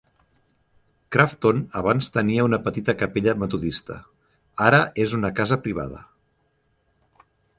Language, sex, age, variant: Catalan, male, 30-39, Central